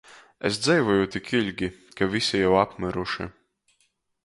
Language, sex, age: Latgalian, male, 19-29